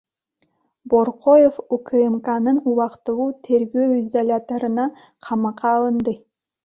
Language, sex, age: Kyrgyz, female, 30-39